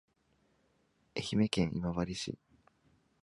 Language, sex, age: Japanese, male, 19-29